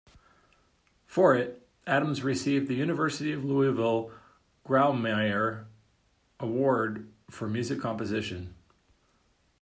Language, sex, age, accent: English, male, 40-49, United States English